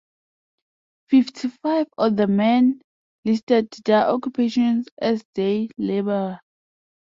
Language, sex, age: English, female, 19-29